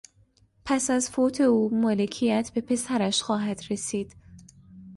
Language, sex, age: Persian, female, 19-29